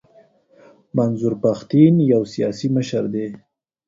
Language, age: Pashto, 19-29